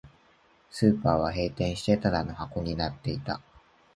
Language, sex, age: Japanese, male, 19-29